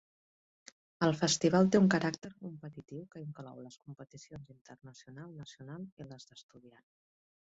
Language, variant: Catalan, Central